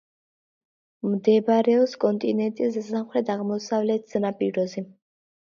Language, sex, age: Georgian, female, under 19